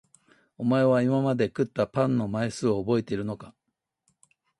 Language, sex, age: Japanese, male, 70-79